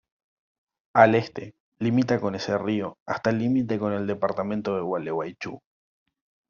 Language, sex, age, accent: Spanish, male, 19-29, Rioplatense: Argentina, Uruguay, este de Bolivia, Paraguay